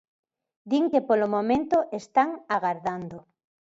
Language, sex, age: Galician, female, 50-59